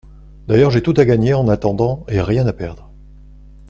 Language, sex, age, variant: French, male, 60-69, Français de métropole